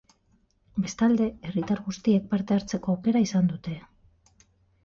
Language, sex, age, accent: Basque, female, 40-49, Mendebalekoa (Araba, Bizkaia, Gipuzkoako mendebaleko herri batzuk); Batua